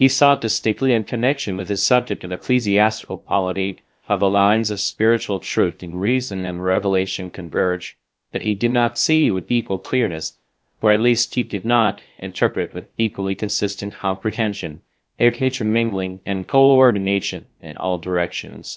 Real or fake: fake